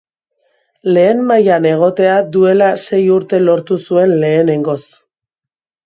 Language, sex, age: Basque, female, 40-49